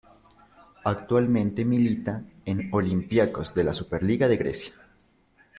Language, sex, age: Spanish, male, 19-29